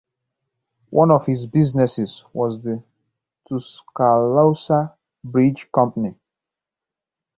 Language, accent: English, Southern African (South Africa, Zimbabwe, Namibia)